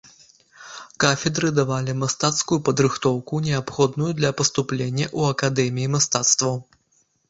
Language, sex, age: Belarusian, male, 30-39